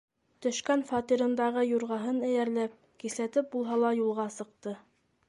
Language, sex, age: Bashkir, female, 30-39